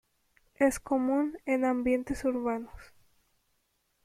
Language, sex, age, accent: Spanish, female, 19-29, México